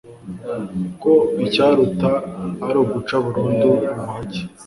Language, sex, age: Kinyarwanda, male, 19-29